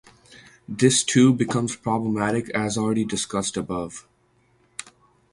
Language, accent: English, United States English